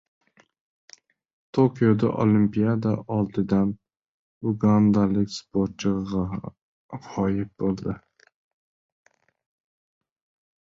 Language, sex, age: Uzbek, male, under 19